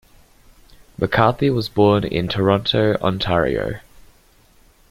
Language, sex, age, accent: English, male, 19-29, Australian English